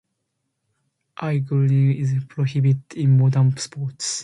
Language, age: English, 19-29